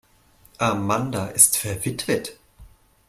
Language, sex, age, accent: German, male, 30-39, Deutschland Deutsch